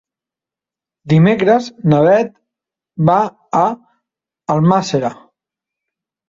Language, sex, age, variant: Catalan, male, 30-39, Central